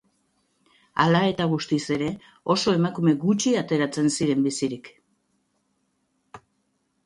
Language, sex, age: Basque, female, 50-59